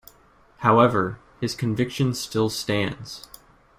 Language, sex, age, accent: English, male, 19-29, United States English